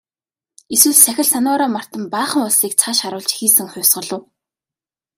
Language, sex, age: Mongolian, female, 19-29